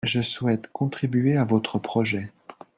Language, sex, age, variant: French, male, 40-49, Français de métropole